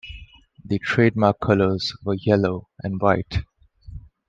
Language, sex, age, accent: English, male, 19-29, India and South Asia (India, Pakistan, Sri Lanka)